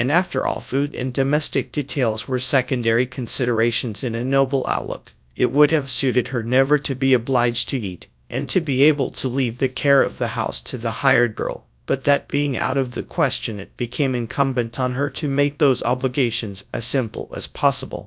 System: TTS, GradTTS